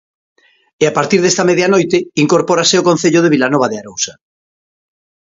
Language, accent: Galician, Normativo (estándar)